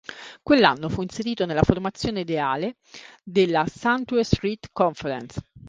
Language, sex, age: Italian, female, 40-49